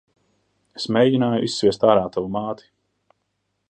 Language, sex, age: Latvian, male, 30-39